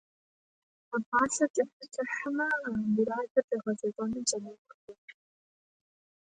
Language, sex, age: Russian, female, 30-39